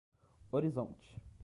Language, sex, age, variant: Portuguese, male, 19-29, Portuguese (Brasil)